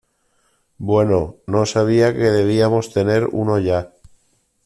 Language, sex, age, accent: Spanish, male, 40-49, España: Norte peninsular (Asturias, Castilla y León, Cantabria, País Vasco, Navarra, Aragón, La Rioja, Guadalajara, Cuenca)